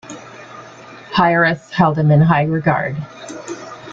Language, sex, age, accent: English, female, 50-59, United States English